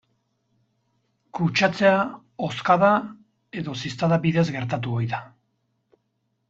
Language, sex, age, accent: Basque, male, 50-59, Erdialdekoa edo Nafarra (Gipuzkoa, Nafarroa)